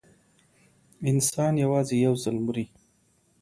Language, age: Pashto, 30-39